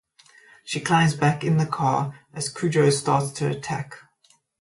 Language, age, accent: English, 30-39, Southern African (South Africa, Zimbabwe, Namibia)